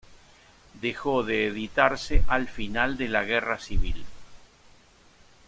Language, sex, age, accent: Spanish, male, 60-69, Rioplatense: Argentina, Uruguay, este de Bolivia, Paraguay